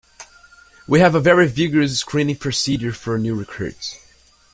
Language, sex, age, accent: English, male, under 19, United States English